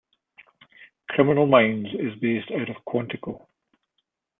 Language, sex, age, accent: English, male, 50-59, Scottish English